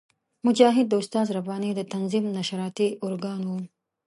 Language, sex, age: Pashto, female, 30-39